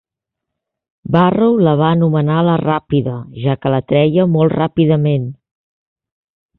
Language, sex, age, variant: Catalan, female, 40-49, Central